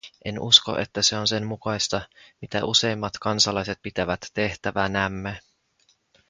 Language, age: Finnish, 19-29